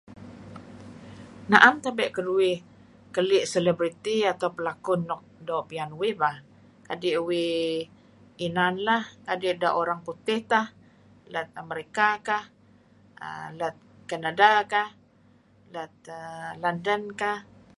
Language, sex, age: Kelabit, female, 60-69